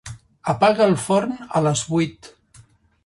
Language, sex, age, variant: Catalan, male, 60-69, Central